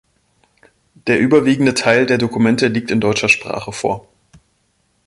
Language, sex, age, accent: German, male, 30-39, Deutschland Deutsch